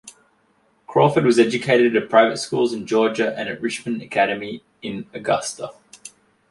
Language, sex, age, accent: English, male, 19-29, Australian English